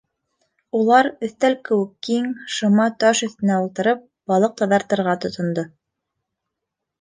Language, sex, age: Bashkir, female, 19-29